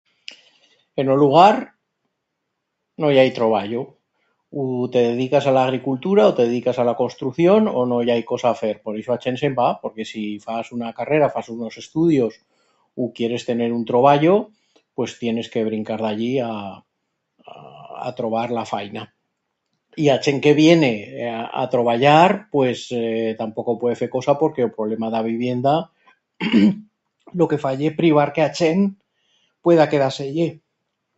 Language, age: Aragonese, 60-69